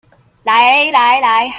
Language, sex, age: Chinese, female, 19-29